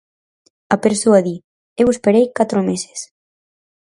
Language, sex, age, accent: Galician, female, under 19, Atlántico (seseo e gheada)